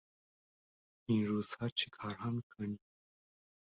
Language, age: Persian, 19-29